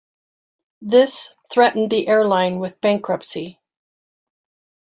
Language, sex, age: English, female, 60-69